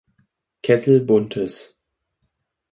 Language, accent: German, Deutschland Deutsch